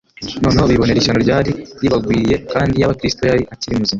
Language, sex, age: Kinyarwanda, male, under 19